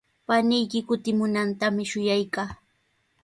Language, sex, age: Sihuas Ancash Quechua, female, 19-29